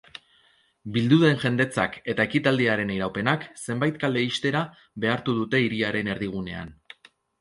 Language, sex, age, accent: Basque, male, 30-39, Erdialdekoa edo Nafarra (Gipuzkoa, Nafarroa)